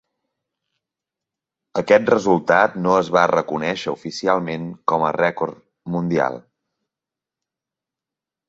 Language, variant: Catalan, Central